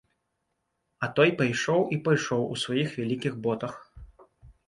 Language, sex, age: Belarusian, male, 30-39